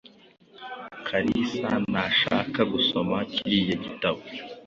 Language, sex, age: Kinyarwanda, male, under 19